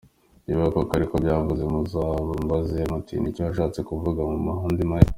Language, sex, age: Kinyarwanda, male, under 19